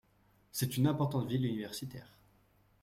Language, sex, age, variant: French, male, 19-29, Français de métropole